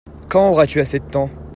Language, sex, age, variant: French, male, under 19, Français de métropole